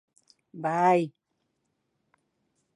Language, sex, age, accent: Galician, female, 70-79, Atlántico (seseo e gheada)